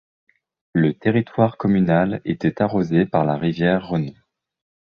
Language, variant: French, Français de métropole